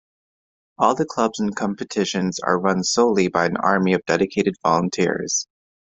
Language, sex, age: English, male, 19-29